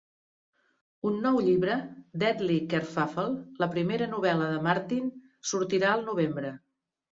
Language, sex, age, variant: Catalan, female, 60-69, Central